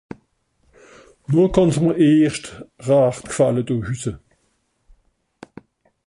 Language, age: Swiss German, 60-69